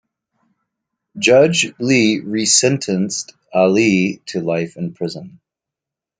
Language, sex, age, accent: English, male, 30-39, United States English